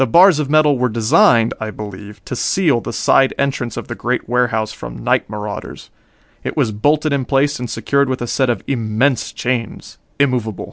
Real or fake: real